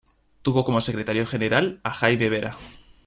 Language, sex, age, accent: Spanish, male, under 19, España: Norte peninsular (Asturias, Castilla y León, Cantabria, País Vasco, Navarra, Aragón, La Rioja, Guadalajara, Cuenca)